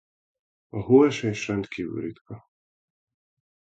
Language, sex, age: Hungarian, male, 40-49